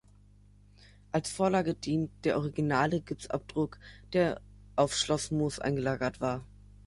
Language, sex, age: German, male, under 19